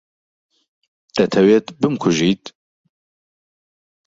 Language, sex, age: Central Kurdish, male, 40-49